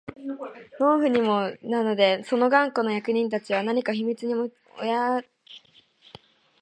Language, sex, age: Japanese, female, under 19